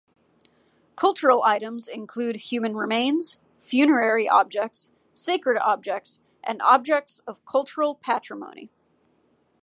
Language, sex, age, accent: English, female, 19-29, United States English